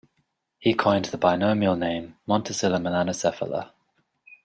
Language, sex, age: English, male, 30-39